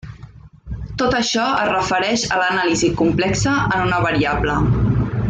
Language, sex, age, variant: Catalan, female, 19-29, Central